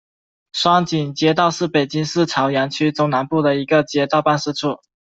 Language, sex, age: Chinese, male, 19-29